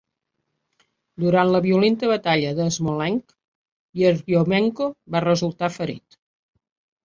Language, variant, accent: Catalan, Septentrional, Empordanès